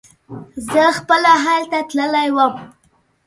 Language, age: Pashto, 19-29